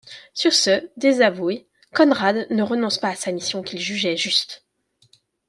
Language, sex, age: French, female, 30-39